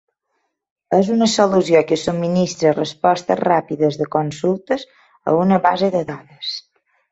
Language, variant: Catalan, Balear